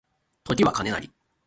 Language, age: Japanese, 19-29